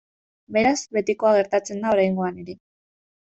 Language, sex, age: Basque, female, 19-29